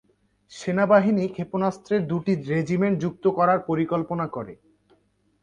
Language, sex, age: Bengali, male, under 19